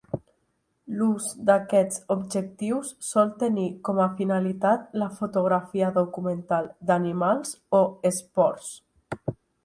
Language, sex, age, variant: Catalan, female, 19-29, Nord-Occidental